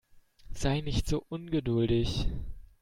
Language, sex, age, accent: German, male, 19-29, Deutschland Deutsch